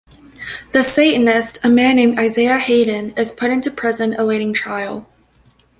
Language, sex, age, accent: English, female, 19-29, Canadian English